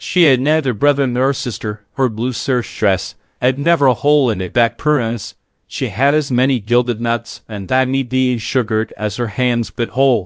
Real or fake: fake